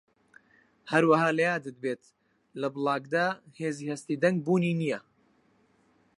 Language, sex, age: Central Kurdish, male, 19-29